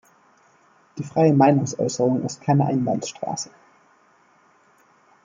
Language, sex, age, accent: German, male, 19-29, Deutschland Deutsch